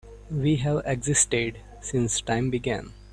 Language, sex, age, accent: English, male, 19-29, India and South Asia (India, Pakistan, Sri Lanka)